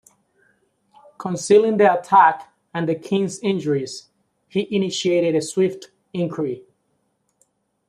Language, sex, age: English, male, 40-49